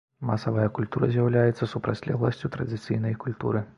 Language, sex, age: Belarusian, male, 30-39